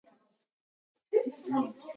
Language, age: Georgian, under 19